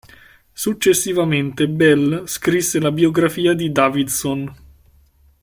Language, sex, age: Italian, male, 19-29